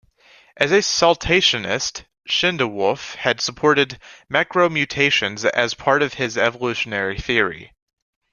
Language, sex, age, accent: English, male, under 19, United States English